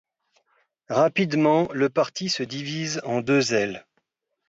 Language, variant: French, Français de métropole